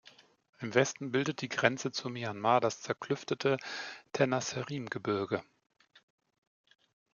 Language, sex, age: German, male, 40-49